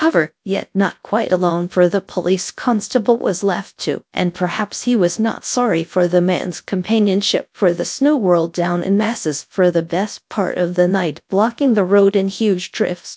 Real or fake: fake